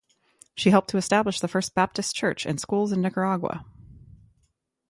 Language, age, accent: English, 30-39, United States English